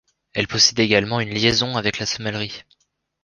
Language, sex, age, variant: French, male, 19-29, Français de métropole